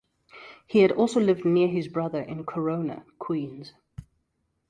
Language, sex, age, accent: English, female, 30-39, Southern African (South Africa, Zimbabwe, Namibia)